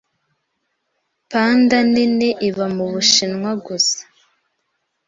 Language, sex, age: Kinyarwanda, female, 19-29